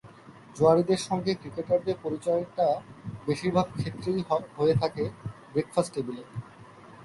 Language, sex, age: Bengali, male, 19-29